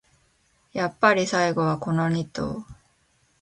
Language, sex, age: Japanese, female, 19-29